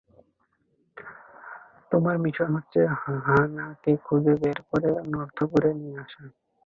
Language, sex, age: Bengali, male, under 19